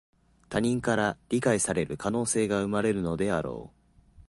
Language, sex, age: Japanese, male, under 19